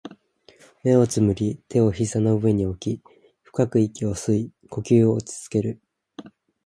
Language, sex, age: Japanese, male, 19-29